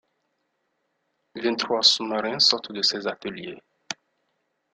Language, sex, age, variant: French, male, 30-39, Français d'Afrique subsaharienne et des îles africaines